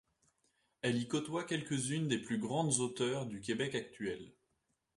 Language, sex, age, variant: French, male, 19-29, Français de métropole